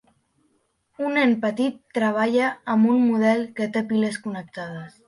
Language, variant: Catalan, Nord-Occidental